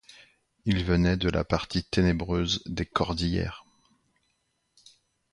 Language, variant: French, Français de métropole